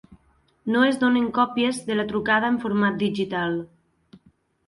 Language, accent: Catalan, valencià